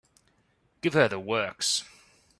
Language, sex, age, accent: English, male, 30-39, Australian English